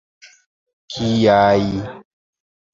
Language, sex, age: Esperanto, male, 19-29